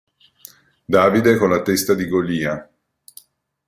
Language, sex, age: Italian, male, 50-59